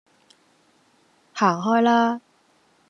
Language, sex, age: Cantonese, female, 19-29